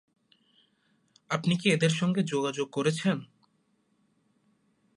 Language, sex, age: Bengali, male, 19-29